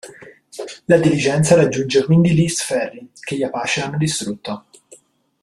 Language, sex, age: Italian, male, under 19